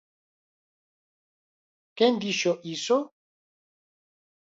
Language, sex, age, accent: Galician, male, 50-59, Normativo (estándar)